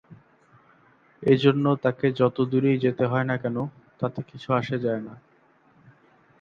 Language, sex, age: Bengali, male, 19-29